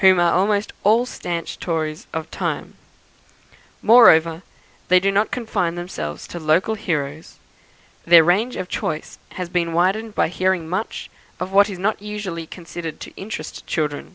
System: none